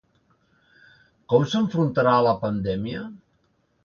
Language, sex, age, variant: Catalan, male, 50-59, Central